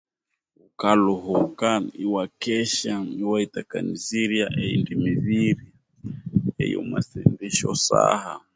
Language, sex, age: Konzo, male, 30-39